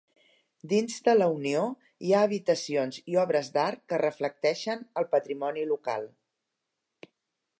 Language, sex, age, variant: Catalan, female, 60-69, Central